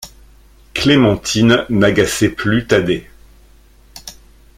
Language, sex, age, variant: French, male, 50-59, Français de métropole